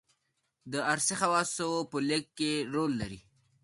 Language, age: Pashto, under 19